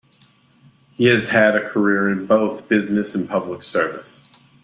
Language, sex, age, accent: English, male, 30-39, United States English